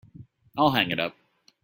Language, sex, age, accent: English, male, 30-39, United States English